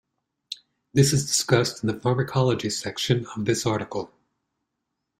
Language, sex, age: English, male, 60-69